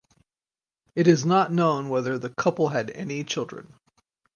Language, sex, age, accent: English, male, 30-39, United States English